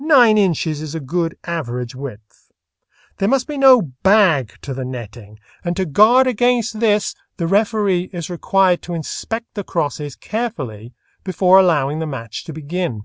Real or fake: real